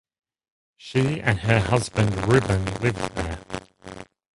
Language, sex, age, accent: English, male, 30-39, Australian English